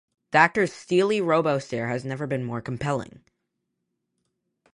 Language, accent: English, United States English